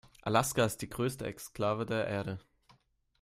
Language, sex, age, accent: German, male, 19-29, Deutschland Deutsch